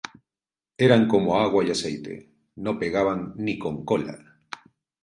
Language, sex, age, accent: Spanish, male, 50-59, Caribe: Cuba, Venezuela, Puerto Rico, República Dominicana, Panamá, Colombia caribeña, México caribeño, Costa del golfo de México